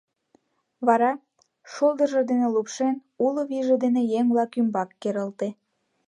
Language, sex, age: Mari, female, under 19